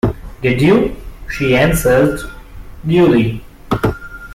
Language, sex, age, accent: English, male, 19-29, India and South Asia (India, Pakistan, Sri Lanka)